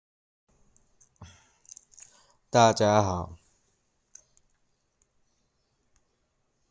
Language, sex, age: Chinese, male, 30-39